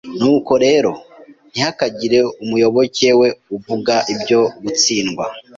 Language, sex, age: Kinyarwanda, male, 19-29